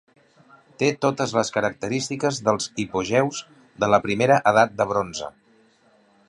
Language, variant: Catalan, Central